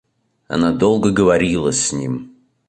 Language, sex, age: Russian, male, 19-29